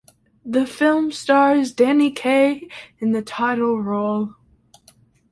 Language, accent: English, United States English